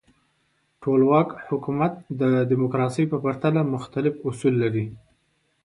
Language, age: Pashto, 30-39